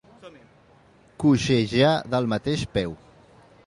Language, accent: Catalan, aprenent (recent, des del castellà)